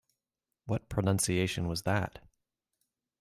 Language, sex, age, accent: English, male, 30-39, United States English